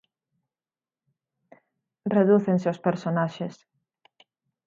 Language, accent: Galician, Atlántico (seseo e gheada); Normativo (estándar)